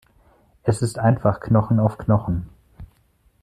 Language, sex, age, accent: German, male, 30-39, Deutschland Deutsch